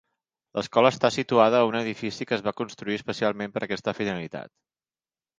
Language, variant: Catalan, Central